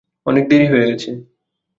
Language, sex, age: Bengali, male, 19-29